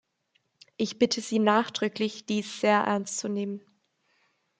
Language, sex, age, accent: German, female, 19-29, Deutschland Deutsch